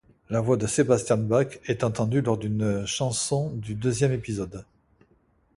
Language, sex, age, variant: French, male, 60-69, Français de métropole